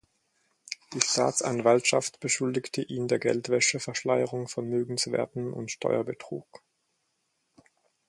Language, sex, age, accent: German, male, 19-29, Deutschland Deutsch; Schweizerdeutsch